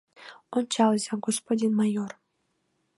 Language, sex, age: Mari, female, 19-29